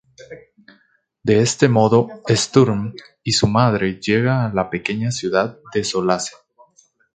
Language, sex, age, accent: Spanish, male, 19-29, América central